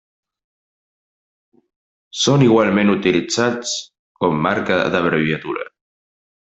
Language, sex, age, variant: Catalan, male, 19-29, Central